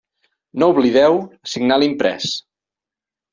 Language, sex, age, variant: Catalan, male, 40-49, Central